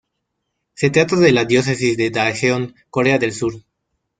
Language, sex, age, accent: Spanish, male, 19-29, México